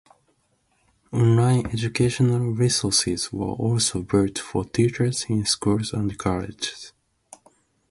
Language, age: English, 19-29